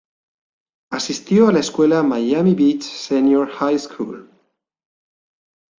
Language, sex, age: Spanish, male, 40-49